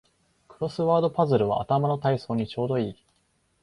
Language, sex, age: Japanese, male, 19-29